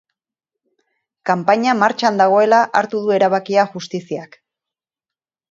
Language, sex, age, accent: Basque, female, 40-49, Erdialdekoa edo Nafarra (Gipuzkoa, Nafarroa)